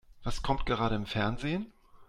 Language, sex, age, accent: German, male, 40-49, Deutschland Deutsch